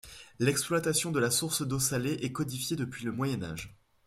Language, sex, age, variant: French, male, 19-29, Français de métropole